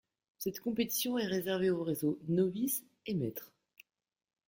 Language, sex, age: French, female, 40-49